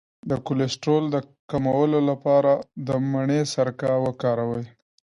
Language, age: Pashto, 19-29